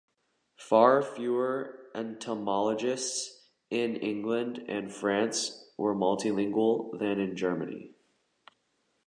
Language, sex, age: English, male, under 19